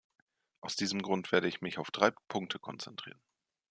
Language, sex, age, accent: German, male, 30-39, Deutschland Deutsch